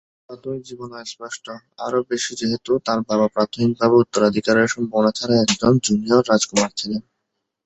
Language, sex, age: Bengali, male, 19-29